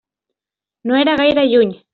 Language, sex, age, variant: Catalan, female, 19-29, Central